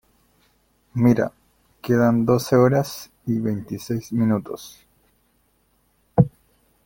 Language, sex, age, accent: Spanish, male, 19-29, Chileno: Chile, Cuyo